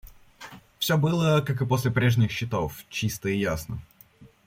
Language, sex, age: Russian, male, under 19